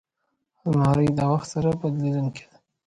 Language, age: Pashto, 30-39